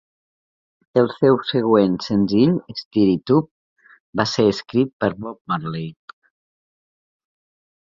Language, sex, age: Catalan, female, 60-69